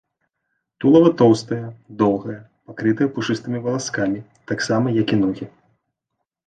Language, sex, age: Belarusian, male, 30-39